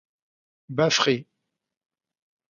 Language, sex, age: French, male, 60-69